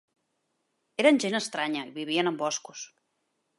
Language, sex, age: Catalan, female, 30-39